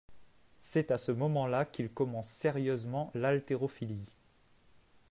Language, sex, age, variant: French, male, 19-29, Français de métropole